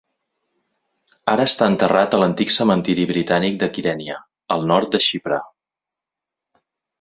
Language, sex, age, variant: Catalan, male, 40-49, Central